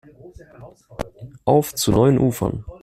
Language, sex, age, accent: German, male, 19-29, Deutschland Deutsch